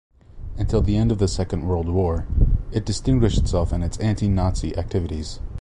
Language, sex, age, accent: English, male, 30-39, United States English